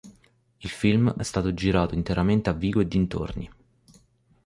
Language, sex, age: Italian, male, 19-29